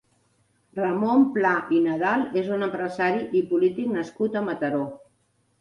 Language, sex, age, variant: Catalan, female, 60-69, Central